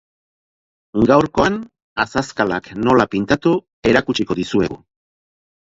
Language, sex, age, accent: Basque, male, 50-59, Erdialdekoa edo Nafarra (Gipuzkoa, Nafarroa)